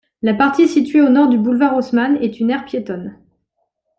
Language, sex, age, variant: French, female, 30-39, Français de métropole